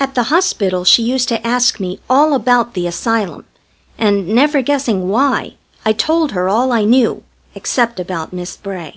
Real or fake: real